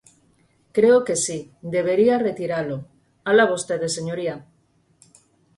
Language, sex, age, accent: Galician, female, 50-59, Normativo (estándar)